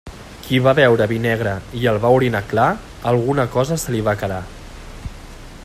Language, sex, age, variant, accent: Catalan, male, 40-49, Central, central